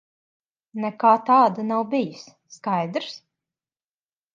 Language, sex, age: Latvian, female, 30-39